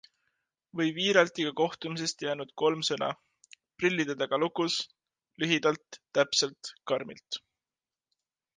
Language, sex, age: Estonian, male, 19-29